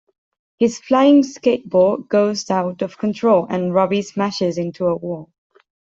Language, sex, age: English, female, 19-29